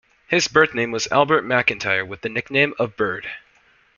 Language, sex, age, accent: English, male, under 19, United States English